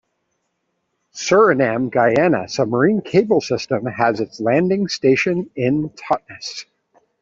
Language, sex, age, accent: English, male, 40-49, Canadian English